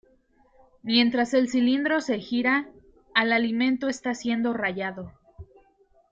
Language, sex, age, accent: Spanish, female, 19-29, México